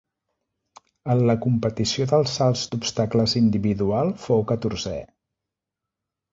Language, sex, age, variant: Catalan, male, 40-49, Central